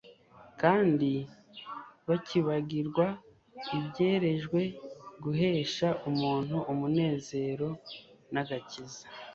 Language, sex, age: Kinyarwanda, male, 30-39